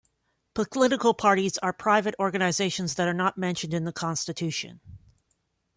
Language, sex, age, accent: English, female, 50-59, Canadian English